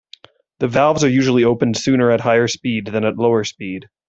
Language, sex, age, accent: English, male, 30-39, Canadian English